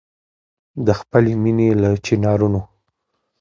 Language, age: Pashto, 19-29